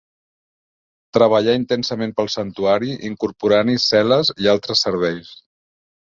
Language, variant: Catalan, Central